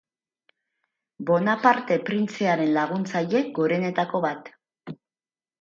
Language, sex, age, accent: Basque, female, 40-49, Mendebalekoa (Araba, Bizkaia, Gipuzkoako mendebaleko herri batzuk)